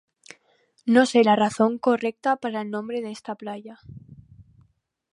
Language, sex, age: Spanish, female, under 19